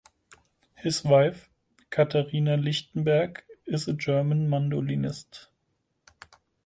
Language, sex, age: English, male, 30-39